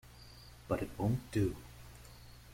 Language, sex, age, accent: English, male, 40-49, United States English